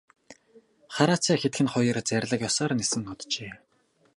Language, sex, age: Mongolian, male, 19-29